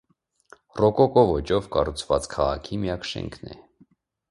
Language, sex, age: Armenian, male, 30-39